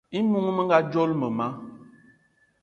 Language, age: Eton (Cameroon), 30-39